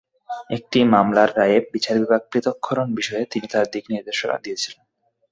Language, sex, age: Bengali, male, 19-29